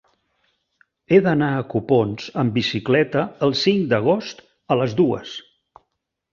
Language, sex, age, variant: Catalan, male, 60-69, Central